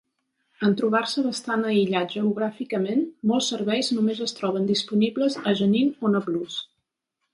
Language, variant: Catalan, Central